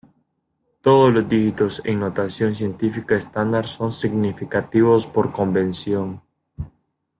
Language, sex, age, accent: Spanish, male, 19-29, América central